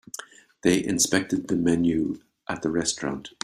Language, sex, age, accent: English, male, 60-69, Irish English